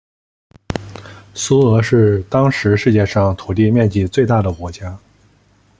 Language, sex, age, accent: Chinese, male, 19-29, 出生地：河南省